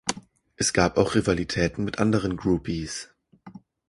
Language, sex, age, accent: German, male, 19-29, Deutschland Deutsch